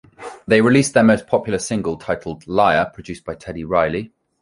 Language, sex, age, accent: English, male, 40-49, England English